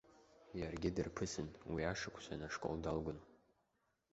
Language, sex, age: Abkhazian, male, under 19